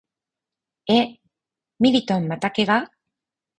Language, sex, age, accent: Japanese, female, 40-49, 標準語